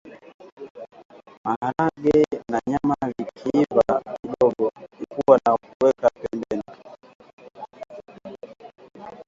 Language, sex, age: Swahili, male, 19-29